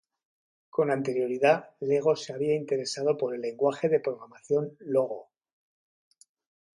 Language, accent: Spanish, España: Norte peninsular (Asturias, Castilla y León, Cantabria, País Vasco, Navarra, Aragón, La Rioja, Guadalajara, Cuenca)